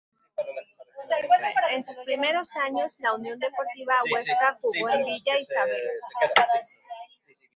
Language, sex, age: Spanish, female, 19-29